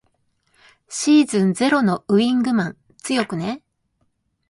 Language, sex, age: Japanese, female, 19-29